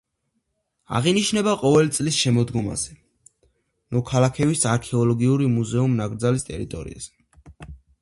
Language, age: Georgian, under 19